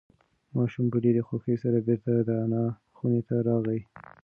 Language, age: Pashto, 19-29